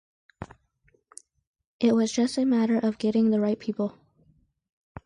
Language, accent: English, United States English